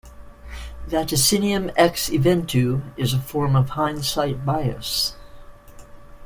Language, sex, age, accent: English, female, 60-69, United States English